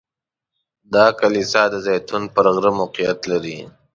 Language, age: Pashto, 19-29